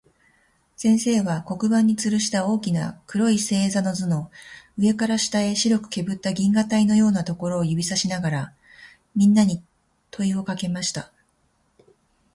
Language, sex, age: Japanese, female, 40-49